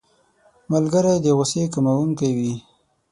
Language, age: Pashto, 19-29